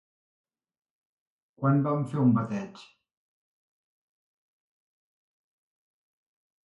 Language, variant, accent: Catalan, Central, central